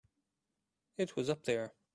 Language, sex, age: English, male, 30-39